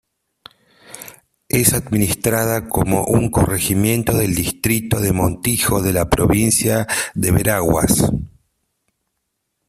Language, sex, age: Spanish, male, 40-49